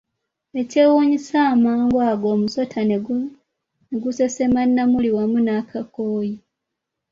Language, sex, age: Ganda, female, 19-29